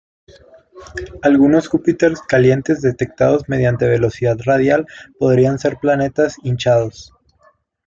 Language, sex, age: Spanish, male, 19-29